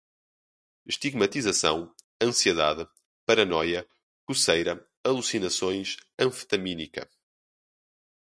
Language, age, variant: Portuguese, 19-29, Portuguese (Portugal)